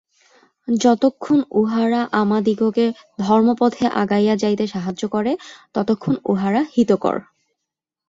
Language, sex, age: Bengali, female, 19-29